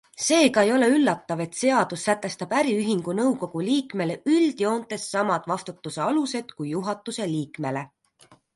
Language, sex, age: Estonian, female, 30-39